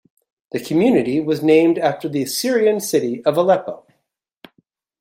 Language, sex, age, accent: English, male, 40-49, United States English